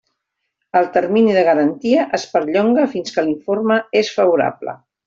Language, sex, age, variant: Catalan, female, 50-59, Central